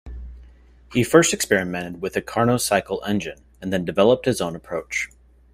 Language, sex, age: English, male, 19-29